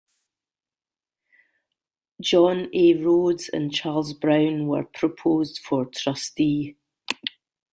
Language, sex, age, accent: English, female, 40-49, Scottish English